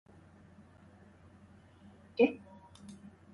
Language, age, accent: English, 50-59, Malaysian English